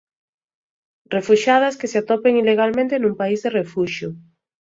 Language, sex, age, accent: Galician, female, 30-39, Central (gheada)